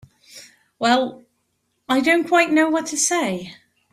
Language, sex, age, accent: English, female, 40-49, United States English